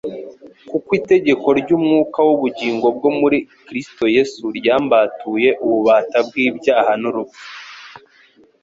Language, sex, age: Kinyarwanda, male, 19-29